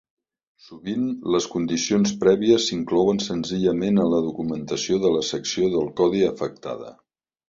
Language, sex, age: Catalan, male, 50-59